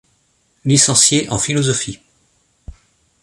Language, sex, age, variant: French, male, 40-49, Français de métropole